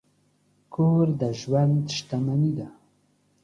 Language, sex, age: Pashto, male, 19-29